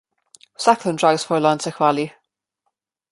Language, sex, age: Slovenian, female, under 19